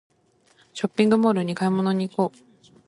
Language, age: Japanese, 19-29